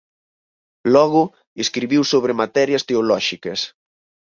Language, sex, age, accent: Galician, male, 19-29, Normativo (estándar)